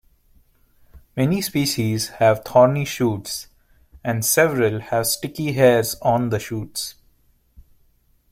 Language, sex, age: English, male, 19-29